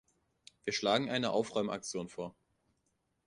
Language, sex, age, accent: German, male, 19-29, Deutschland Deutsch